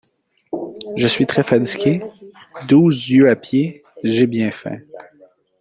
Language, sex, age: French, male, 30-39